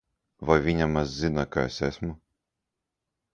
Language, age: Latvian, 19-29